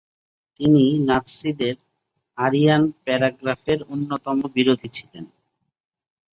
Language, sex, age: Bengali, male, 30-39